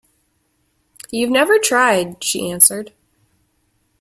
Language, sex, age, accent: English, female, 19-29, United States English